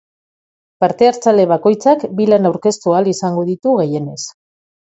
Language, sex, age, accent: Basque, female, 50-59, Mendebalekoa (Araba, Bizkaia, Gipuzkoako mendebaleko herri batzuk)